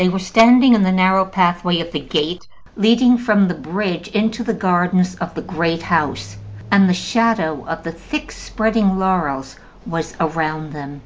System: none